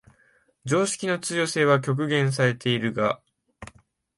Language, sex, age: Japanese, male, 19-29